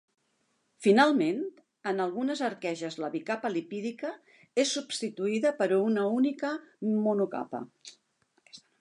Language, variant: Catalan, Central